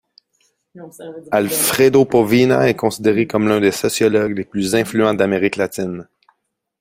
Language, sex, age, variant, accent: French, male, 30-39, Français d'Amérique du Nord, Français du Canada